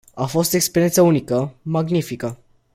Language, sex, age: Romanian, male, under 19